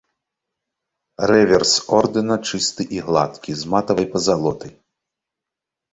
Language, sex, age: Belarusian, male, 30-39